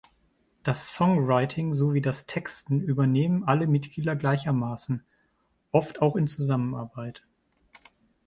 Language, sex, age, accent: German, male, 30-39, Deutschland Deutsch